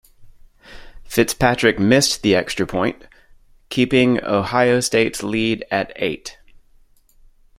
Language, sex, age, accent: English, male, 30-39, United States English